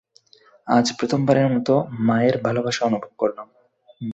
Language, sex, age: Bengali, male, 19-29